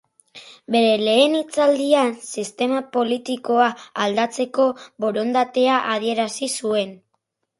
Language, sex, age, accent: Basque, female, 40-49, Mendebalekoa (Araba, Bizkaia, Gipuzkoako mendebaleko herri batzuk)